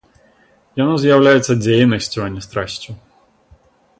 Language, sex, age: Belarusian, male, 30-39